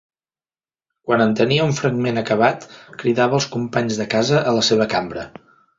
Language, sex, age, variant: Catalan, male, 40-49, Central